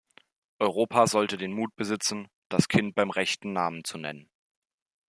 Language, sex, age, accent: German, male, 19-29, Deutschland Deutsch